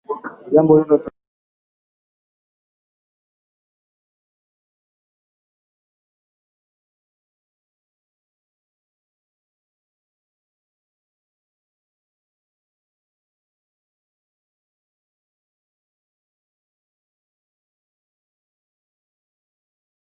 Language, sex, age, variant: Swahili, male, 19-29, Kiswahili cha Bara ya Kenya